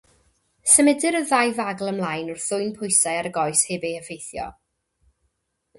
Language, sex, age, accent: Welsh, female, 19-29, Y Deyrnas Unedig Cymraeg